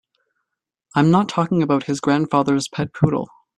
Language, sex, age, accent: English, male, 19-29, Canadian English